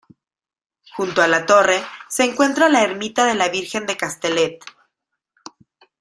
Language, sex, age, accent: Spanish, female, 30-39, México